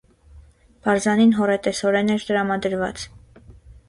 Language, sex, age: Armenian, female, 19-29